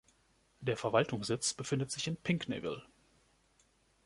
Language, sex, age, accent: German, male, 30-39, Deutschland Deutsch